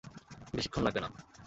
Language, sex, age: Bengali, male, 19-29